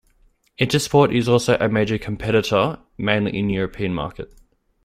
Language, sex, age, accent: English, male, 19-29, Australian English